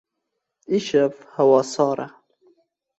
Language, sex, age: Kurdish, male, 19-29